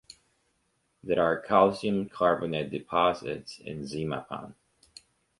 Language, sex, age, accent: English, male, 30-39, United States English